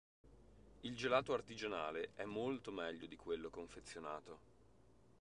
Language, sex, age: Italian, male, 30-39